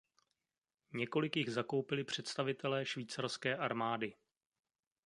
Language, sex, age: Czech, male, 30-39